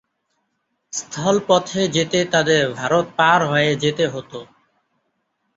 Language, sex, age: Bengali, male, 30-39